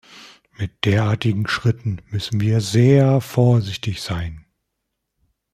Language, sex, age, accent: German, male, 40-49, Deutschland Deutsch